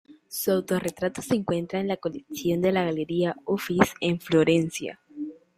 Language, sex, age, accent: Spanish, female, under 19, América central